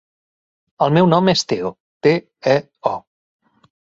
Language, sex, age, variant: Catalan, male, 40-49, Central